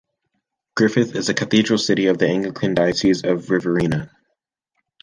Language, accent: English, United States English